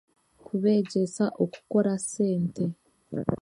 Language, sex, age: Chiga, female, 19-29